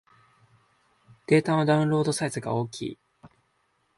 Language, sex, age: Japanese, male, 19-29